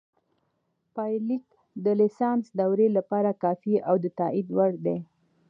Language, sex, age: Pashto, female, 19-29